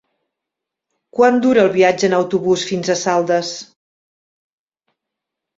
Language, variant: Catalan, Septentrional